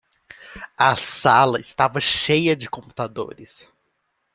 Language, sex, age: Portuguese, male, 19-29